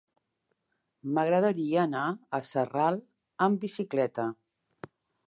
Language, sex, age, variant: Catalan, female, 50-59, Central